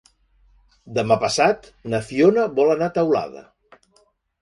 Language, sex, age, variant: Catalan, male, 50-59, Central